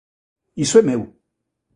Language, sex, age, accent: Galician, male, 50-59, Normativo (estándar)